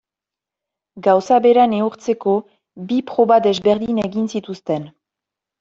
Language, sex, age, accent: Basque, female, 19-29, Nafar-lapurtarra edo Zuberotarra (Lapurdi, Nafarroa Beherea, Zuberoa)